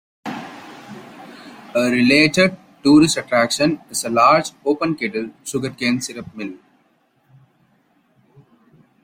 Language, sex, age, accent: English, male, 19-29, India and South Asia (India, Pakistan, Sri Lanka)